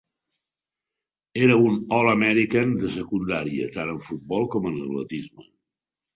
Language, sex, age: Catalan, male, 60-69